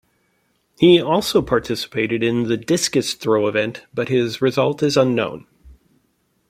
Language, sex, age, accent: English, male, 50-59, United States English